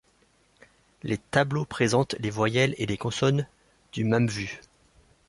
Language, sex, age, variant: French, male, 19-29, Français de métropole